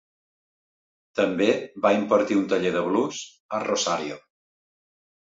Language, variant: Catalan, Central